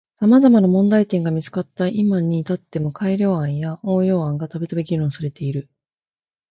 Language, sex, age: Japanese, female, 30-39